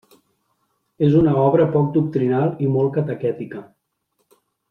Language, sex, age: Catalan, male, 30-39